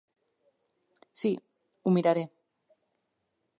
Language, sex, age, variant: Catalan, female, 30-39, Central